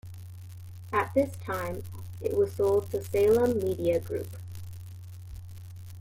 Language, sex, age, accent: English, female, 30-39, United States English